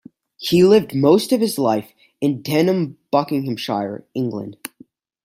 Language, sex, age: English, male, 19-29